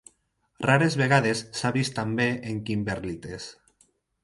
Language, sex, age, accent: Catalan, male, 19-29, valencià